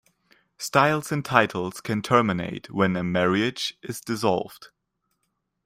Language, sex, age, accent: English, male, 19-29, United States English